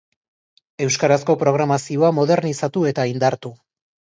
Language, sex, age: Basque, male, 30-39